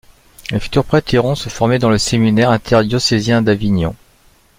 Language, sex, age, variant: French, male, 50-59, Français de métropole